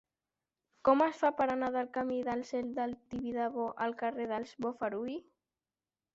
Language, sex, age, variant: Catalan, male, under 19, Central